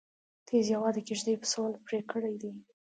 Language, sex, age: Pashto, female, 19-29